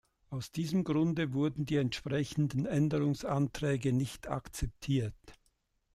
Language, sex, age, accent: German, male, 70-79, Schweizerdeutsch